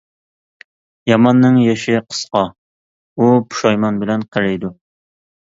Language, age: Uyghur, 30-39